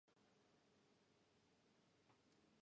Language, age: English, 19-29